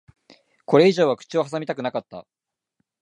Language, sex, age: Japanese, male, 19-29